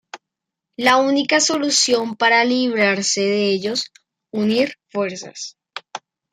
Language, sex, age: Spanish, male, under 19